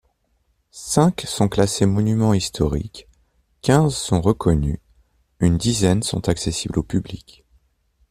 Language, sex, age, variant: French, male, 30-39, Français de métropole